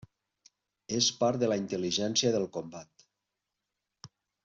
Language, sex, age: Catalan, male, 40-49